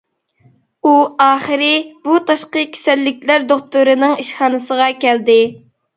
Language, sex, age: Uyghur, female, 30-39